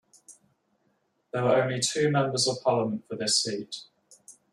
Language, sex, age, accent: English, male, 19-29, England English